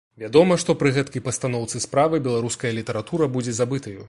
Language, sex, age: Belarusian, male, 19-29